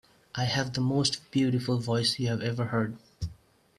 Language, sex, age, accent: English, male, 30-39, India and South Asia (India, Pakistan, Sri Lanka)